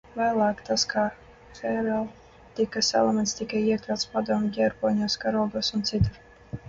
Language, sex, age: Latvian, female, 19-29